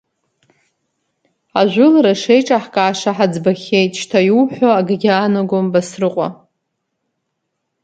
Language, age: Abkhazian, 30-39